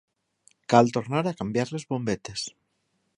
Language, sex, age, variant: Catalan, male, 40-49, Valencià meridional